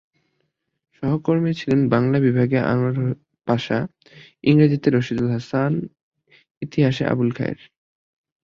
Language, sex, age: Bengali, male, under 19